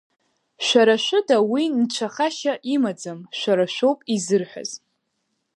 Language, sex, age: Abkhazian, female, under 19